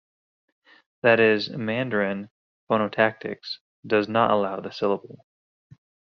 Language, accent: English, United States English